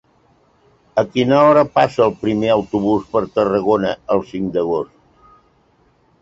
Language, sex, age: Catalan, male, 70-79